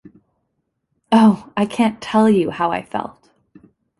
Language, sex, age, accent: English, female, 19-29, Canadian English